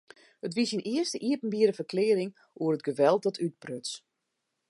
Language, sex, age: Western Frisian, female, 40-49